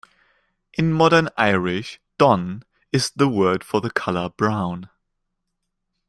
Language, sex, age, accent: English, male, 19-29, United States English